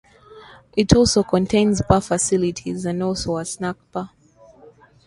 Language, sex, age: English, female, 19-29